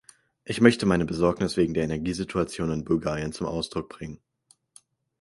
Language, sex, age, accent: German, male, under 19, Deutschland Deutsch